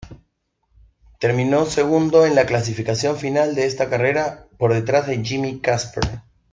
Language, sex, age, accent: Spanish, male, 30-39, Andino-Pacífico: Colombia, Perú, Ecuador, oeste de Bolivia y Venezuela andina